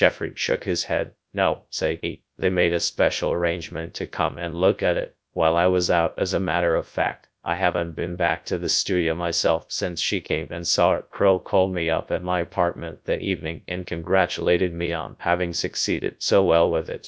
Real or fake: fake